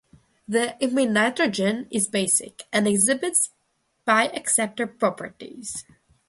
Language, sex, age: English, female, under 19